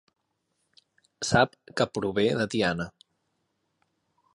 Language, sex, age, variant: Catalan, male, 19-29, Central